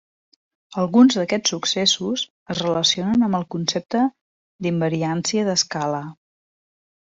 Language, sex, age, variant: Catalan, female, 40-49, Central